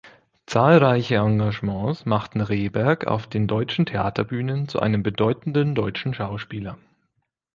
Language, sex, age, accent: German, male, 30-39, Deutschland Deutsch